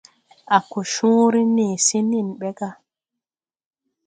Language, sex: Tupuri, female